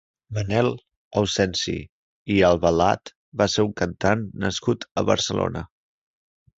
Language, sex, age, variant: Catalan, male, 30-39, Central